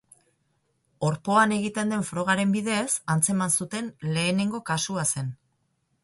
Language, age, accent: Basque, 50-59, Erdialdekoa edo Nafarra (Gipuzkoa, Nafarroa)